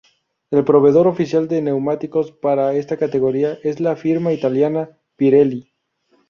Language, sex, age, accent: Spanish, male, 19-29, México